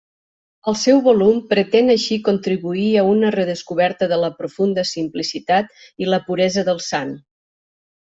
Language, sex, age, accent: Catalan, female, 50-59, valencià